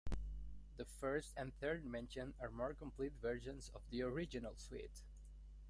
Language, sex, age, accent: English, male, 19-29, United States English